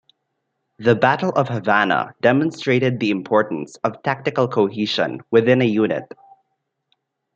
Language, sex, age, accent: English, male, 19-29, Filipino